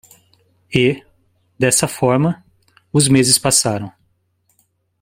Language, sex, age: Portuguese, male, 40-49